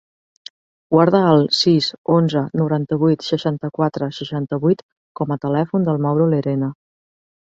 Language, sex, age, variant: Catalan, female, 40-49, Central